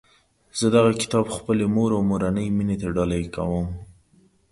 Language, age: Pashto, 19-29